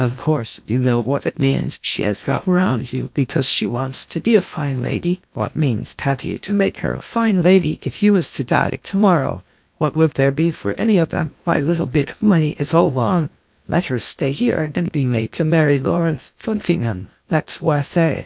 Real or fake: fake